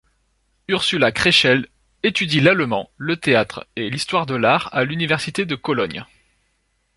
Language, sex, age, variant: French, male, 30-39, Français de métropole